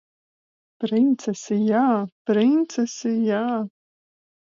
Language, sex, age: Latvian, female, 40-49